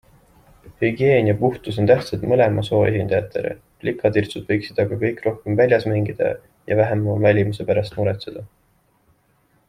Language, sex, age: Estonian, male, 19-29